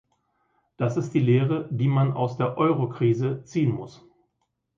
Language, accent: German, Deutschland Deutsch